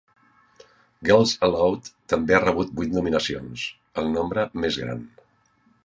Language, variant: Catalan, Central